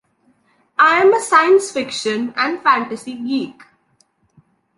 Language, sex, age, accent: English, female, 19-29, India and South Asia (India, Pakistan, Sri Lanka)